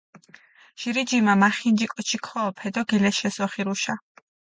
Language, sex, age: Mingrelian, female, 19-29